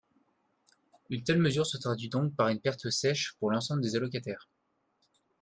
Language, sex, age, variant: French, male, 19-29, Français de métropole